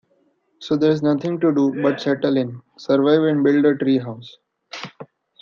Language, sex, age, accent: English, male, 19-29, India and South Asia (India, Pakistan, Sri Lanka)